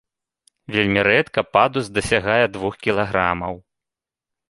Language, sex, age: Belarusian, male, 30-39